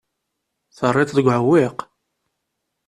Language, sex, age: Kabyle, male, 30-39